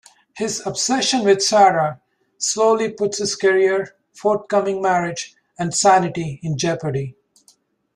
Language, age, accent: English, 50-59, United States English